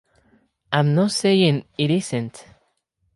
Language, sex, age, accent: English, male, 19-29, United States English